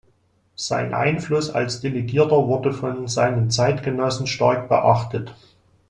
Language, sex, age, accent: German, male, 40-49, Deutschland Deutsch